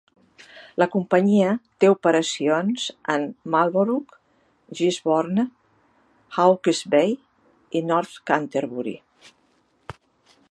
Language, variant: Catalan, Central